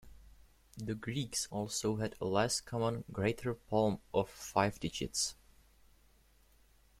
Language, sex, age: English, male, under 19